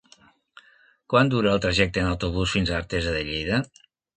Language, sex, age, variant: Catalan, male, 60-69, Nord-Occidental